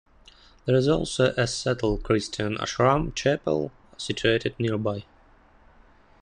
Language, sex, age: English, male, 19-29